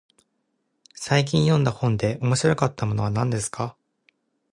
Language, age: Japanese, 19-29